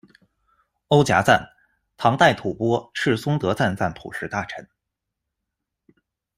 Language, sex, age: Chinese, male, 19-29